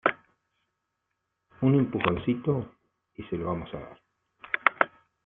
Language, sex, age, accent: Spanish, male, 60-69, Rioplatense: Argentina, Uruguay, este de Bolivia, Paraguay